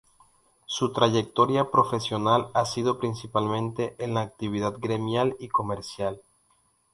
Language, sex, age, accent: Spanish, male, 19-29, Andino-Pacífico: Colombia, Perú, Ecuador, oeste de Bolivia y Venezuela andina